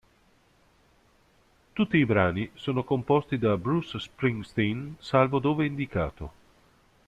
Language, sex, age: Italian, male, 50-59